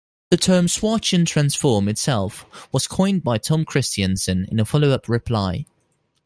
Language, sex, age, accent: English, male, 19-29, United States English